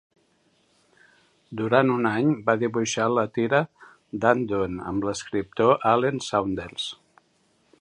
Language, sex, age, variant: Catalan, male, 60-69, Central